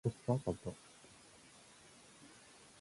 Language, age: English, 19-29